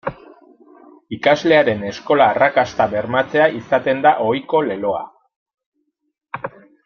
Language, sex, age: Basque, male, 30-39